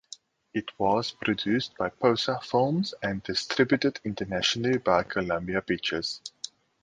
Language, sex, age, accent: English, male, 19-29, Southern African (South Africa, Zimbabwe, Namibia)